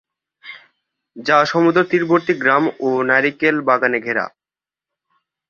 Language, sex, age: Bengali, male, 19-29